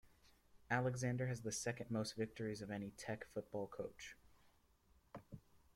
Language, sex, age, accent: English, male, under 19, United States English